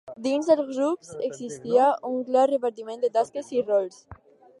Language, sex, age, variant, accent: Catalan, female, under 19, Alacantí, valencià